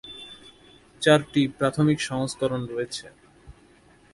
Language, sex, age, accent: Bengali, male, 19-29, Standard Bengali